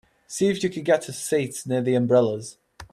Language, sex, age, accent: English, male, 19-29, England English